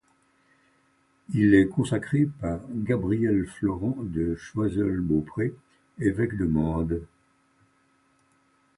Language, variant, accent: French, Français d'Europe, Français de Suisse